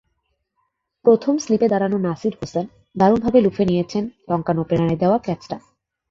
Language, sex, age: Bengali, female, 19-29